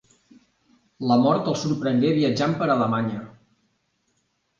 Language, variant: Catalan, Central